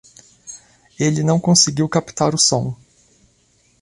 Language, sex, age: Portuguese, male, 30-39